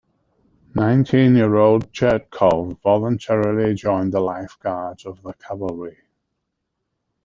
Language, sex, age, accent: English, male, 70-79, England English